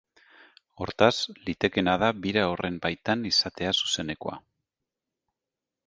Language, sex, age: Basque, male, 40-49